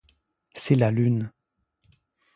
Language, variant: French, Français de métropole